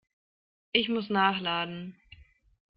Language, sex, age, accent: German, female, 19-29, Deutschland Deutsch